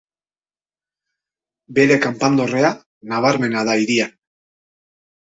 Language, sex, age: Basque, male, 40-49